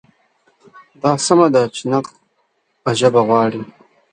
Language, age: Pashto, 19-29